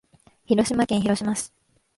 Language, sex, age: Japanese, female, 19-29